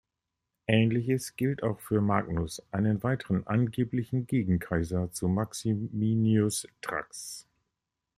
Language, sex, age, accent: German, male, 50-59, Deutschland Deutsch